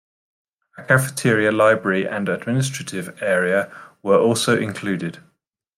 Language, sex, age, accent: English, male, 40-49, England English